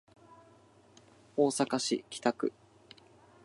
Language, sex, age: Japanese, male, 19-29